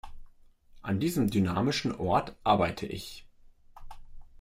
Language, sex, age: German, male, 30-39